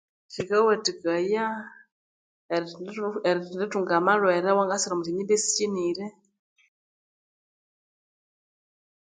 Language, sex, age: Konzo, female, 30-39